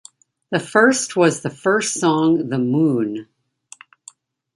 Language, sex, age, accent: English, female, 60-69, United States English